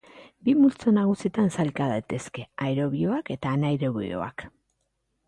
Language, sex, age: Basque, female, 40-49